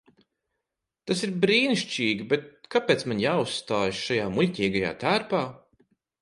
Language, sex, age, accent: Latvian, male, 30-39, Rigas